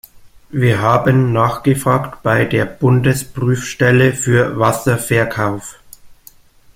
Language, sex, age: German, male, 19-29